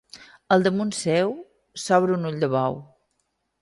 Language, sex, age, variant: Catalan, female, 40-49, Balear